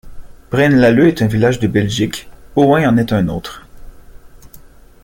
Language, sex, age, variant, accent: French, male, 19-29, Français d'Amérique du Nord, Français du Canada